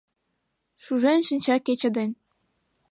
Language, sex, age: Mari, female, 19-29